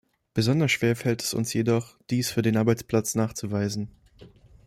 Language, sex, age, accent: German, male, 19-29, Deutschland Deutsch